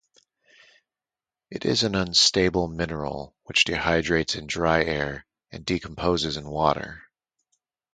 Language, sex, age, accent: English, male, 30-39, United States English